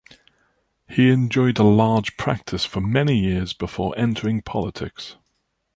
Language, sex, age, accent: English, male, 30-39, England English